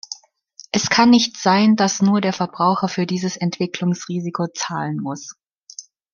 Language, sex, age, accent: German, female, 19-29, Deutschland Deutsch